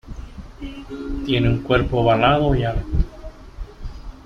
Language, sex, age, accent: Spanish, male, 40-49, Caribe: Cuba, Venezuela, Puerto Rico, República Dominicana, Panamá, Colombia caribeña, México caribeño, Costa del golfo de México